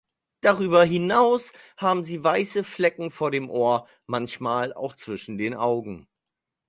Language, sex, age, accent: German, male, 30-39, Deutschland Deutsch